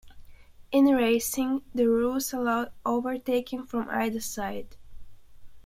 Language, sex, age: English, female, 19-29